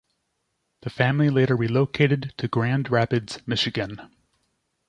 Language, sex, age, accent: English, male, 30-39, United States English